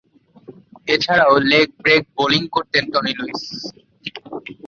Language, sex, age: Bengali, male, 19-29